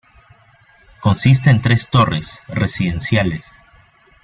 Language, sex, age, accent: Spanish, male, 19-29, Andino-Pacífico: Colombia, Perú, Ecuador, oeste de Bolivia y Venezuela andina